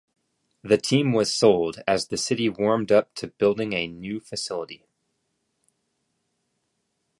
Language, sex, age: English, male, 30-39